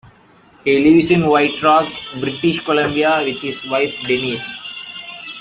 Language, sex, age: English, male, 19-29